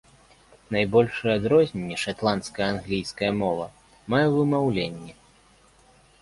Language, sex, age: Belarusian, male, 19-29